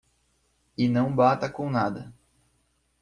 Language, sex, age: Portuguese, male, 19-29